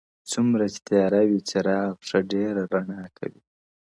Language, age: Pashto, 19-29